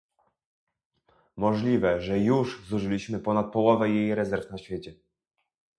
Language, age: Polish, 19-29